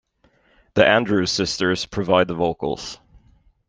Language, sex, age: English, male, 30-39